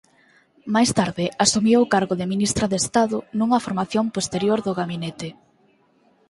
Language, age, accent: Galician, 19-29, Normativo (estándar)